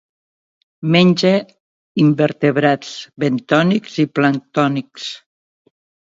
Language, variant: Catalan, Septentrional